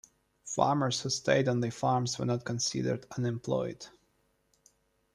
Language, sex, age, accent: English, male, 30-39, United States English